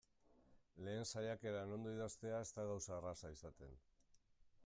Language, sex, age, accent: Basque, male, 50-59, Mendebalekoa (Araba, Bizkaia, Gipuzkoako mendebaleko herri batzuk)